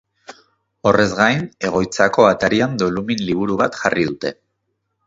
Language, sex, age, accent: Basque, male, 30-39, Mendebalekoa (Araba, Bizkaia, Gipuzkoako mendebaleko herri batzuk)